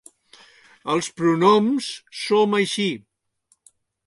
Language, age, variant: Catalan, 60-69, Central